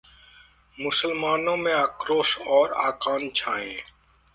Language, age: Hindi, 40-49